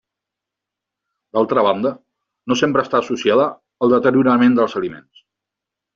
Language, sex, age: Catalan, male, 40-49